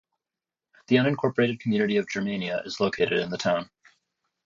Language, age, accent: English, 30-39, United States English